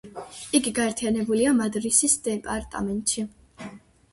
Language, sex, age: Georgian, female, under 19